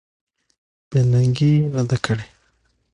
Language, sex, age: Pashto, male, 19-29